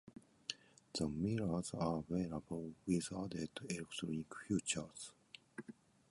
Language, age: English, 50-59